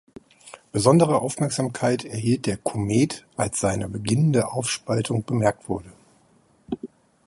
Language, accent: German, Deutschland Deutsch